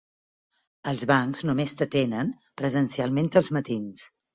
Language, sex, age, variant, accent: Catalan, female, 60-69, Balear, balear